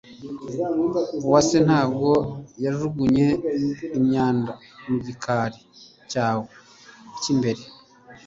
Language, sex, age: Kinyarwanda, male, 50-59